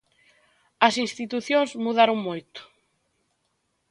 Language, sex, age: Galician, female, 19-29